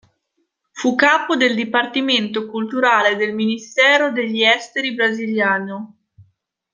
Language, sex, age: Italian, female, 19-29